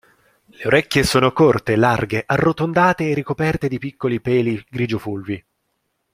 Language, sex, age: Italian, male, 19-29